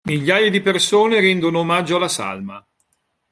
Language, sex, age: Italian, male, 60-69